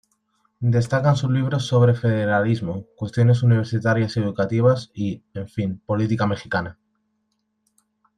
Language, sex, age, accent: Spanish, male, 19-29, España: Centro-Sur peninsular (Madrid, Toledo, Castilla-La Mancha)